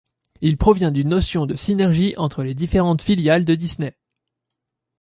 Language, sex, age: French, male, under 19